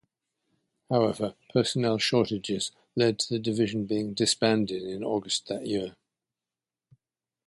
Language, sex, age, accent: English, male, 70-79, England English